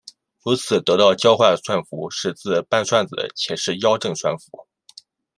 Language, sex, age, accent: Chinese, male, 19-29, 出生地：江苏省